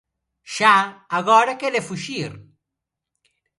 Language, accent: Galician, Neofalante